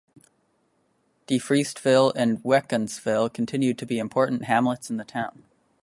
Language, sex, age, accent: English, male, under 19, United States English